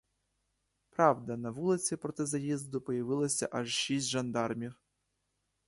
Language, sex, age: Ukrainian, male, 19-29